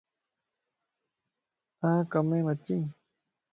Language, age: Lasi, 19-29